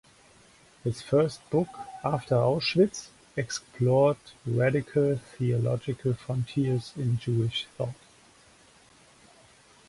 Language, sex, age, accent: English, male, 40-49, German English